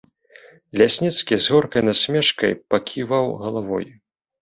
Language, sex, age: Belarusian, male, 19-29